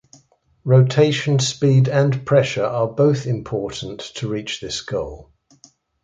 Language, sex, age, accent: English, male, 70-79, England English